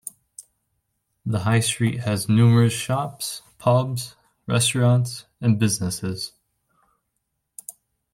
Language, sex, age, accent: English, male, under 19, United States English